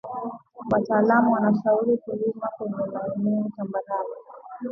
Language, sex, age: Swahili, female, 19-29